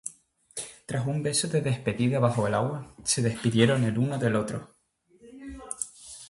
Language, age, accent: Spanish, under 19, España: Islas Canarias